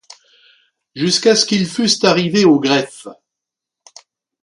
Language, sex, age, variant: French, male, 50-59, Français de métropole